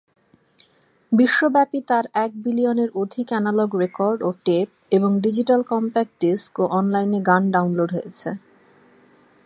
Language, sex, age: Bengali, female, 40-49